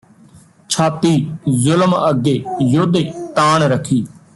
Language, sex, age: Punjabi, male, 30-39